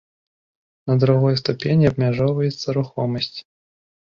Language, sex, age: Belarusian, male, 19-29